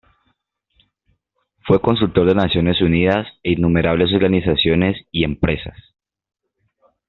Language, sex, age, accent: Spanish, male, under 19, Caribe: Cuba, Venezuela, Puerto Rico, República Dominicana, Panamá, Colombia caribeña, México caribeño, Costa del golfo de México